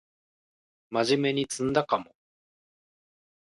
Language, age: Japanese, 30-39